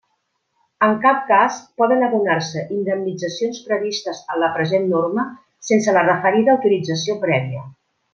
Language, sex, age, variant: Catalan, female, 50-59, Central